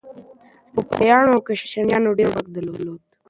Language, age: Pashto, 19-29